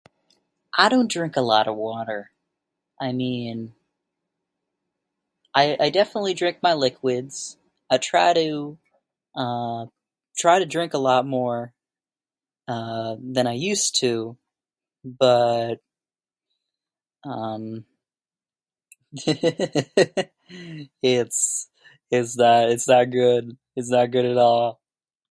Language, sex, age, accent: English, male, 19-29, United States English